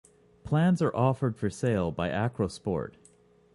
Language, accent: English, Canadian English